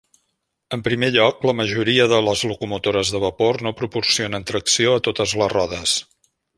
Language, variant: Catalan, Central